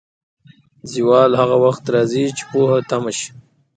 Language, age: Pashto, 19-29